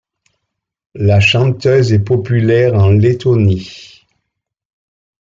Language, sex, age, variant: French, male, 70-79, Français de métropole